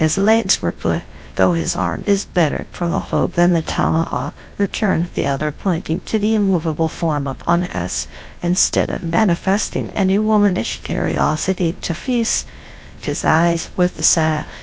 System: TTS, GlowTTS